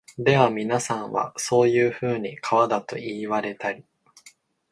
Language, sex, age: Japanese, male, 19-29